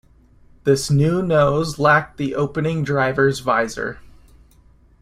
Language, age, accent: English, 30-39, United States English